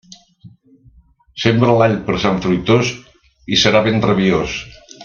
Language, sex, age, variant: Catalan, male, 70-79, Central